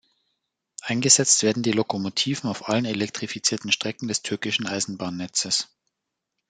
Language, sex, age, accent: German, male, 19-29, Deutschland Deutsch